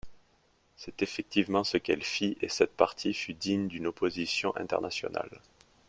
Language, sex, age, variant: French, male, 30-39, Français de métropole